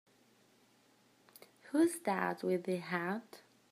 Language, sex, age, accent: English, female, 19-29, United States English